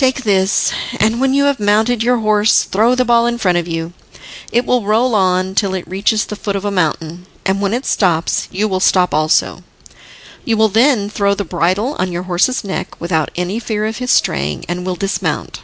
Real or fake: real